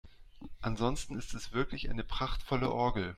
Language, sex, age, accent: German, male, 40-49, Deutschland Deutsch